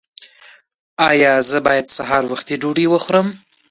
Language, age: Pashto, 19-29